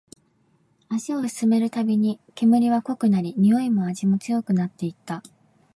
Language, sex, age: Japanese, female, 19-29